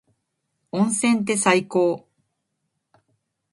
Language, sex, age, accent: Japanese, female, 50-59, 標準語; 東京